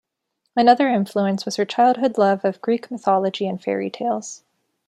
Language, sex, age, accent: English, female, 19-29, United States English